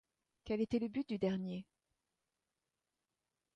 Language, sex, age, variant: French, female, 60-69, Français de métropole